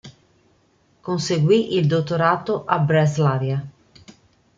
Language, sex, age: Italian, female, 50-59